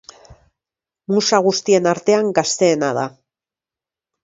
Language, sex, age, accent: Basque, female, 40-49, Mendebalekoa (Araba, Bizkaia, Gipuzkoako mendebaleko herri batzuk)